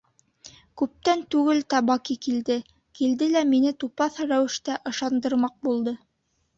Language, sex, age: Bashkir, female, 19-29